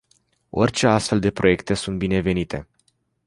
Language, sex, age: Romanian, male, 19-29